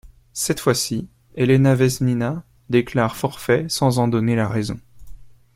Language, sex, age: French, male, 19-29